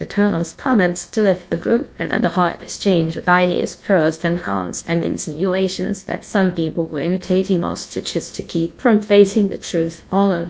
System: TTS, GlowTTS